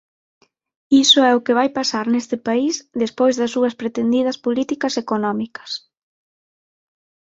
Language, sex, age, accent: Galician, female, 19-29, Atlántico (seseo e gheada); Normativo (estándar)